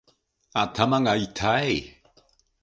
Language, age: Japanese, 50-59